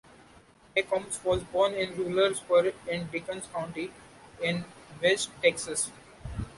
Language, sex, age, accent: English, male, 19-29, India and South Asia (India, Pakistan, Sri Lanka)